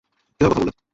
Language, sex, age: Bengali, male, 19-29